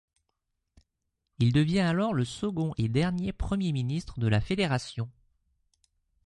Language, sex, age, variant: French, male, 30-39, Français de métropole